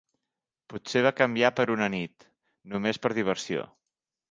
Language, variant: Catalan, Central